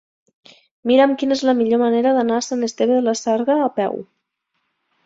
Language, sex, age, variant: Catalan, female, 19-29, Nord-Occidental